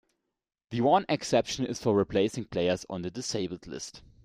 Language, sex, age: English, male, 19-29